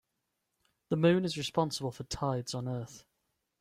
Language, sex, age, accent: English, male, 30-39, England English